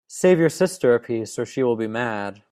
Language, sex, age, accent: English, male, 19-29, United States English